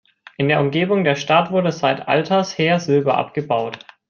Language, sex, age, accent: German, male, 19-29, Deutschland Deutsch